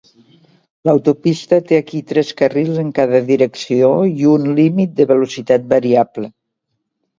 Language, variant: Catalan, Septentrional